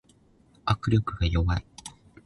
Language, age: Japanese, 19-29